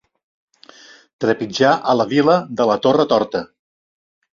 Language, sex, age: Catalan, male, 70-79